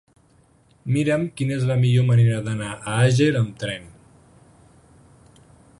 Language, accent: Catalan, central; valencià